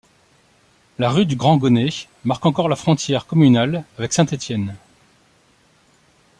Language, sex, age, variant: French, male, 40-49, Français de métropole